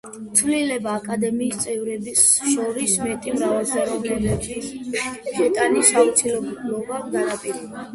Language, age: Georgian, 19-29